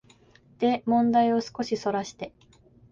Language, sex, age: Japanese, female, 19-29